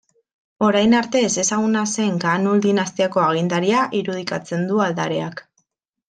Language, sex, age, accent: Basque, female, 19-29, Mendebalekoa (Araba, Bizkaia, Gipuzkoako mendebaleko herri batzuk)